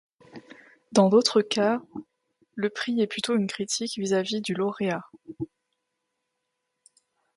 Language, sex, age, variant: French, female, 19-29, Français d'Europe